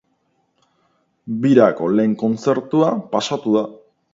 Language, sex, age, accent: Basque, male, 19-29, Mendebalekoa (Araba, Bizkaia, Gipuzkoako mendebaleko herri batzuk)